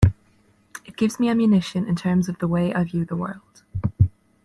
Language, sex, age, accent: English, female, 19-29, Irish English